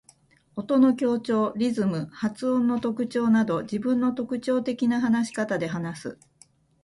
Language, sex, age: Japanese, female, 40-49